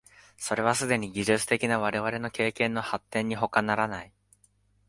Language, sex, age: Japanese, male, 19-29